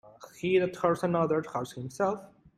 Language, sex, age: English, male, 30-39